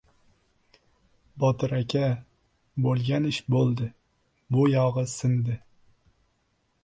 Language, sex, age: Uzbek, male, 19-29